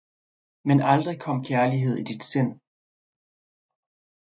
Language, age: Danish, 30-39